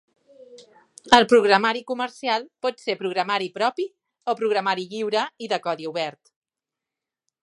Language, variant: Catalan, Central